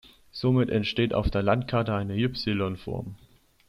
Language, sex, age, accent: German, male, 19-29, Deutschland Deutsch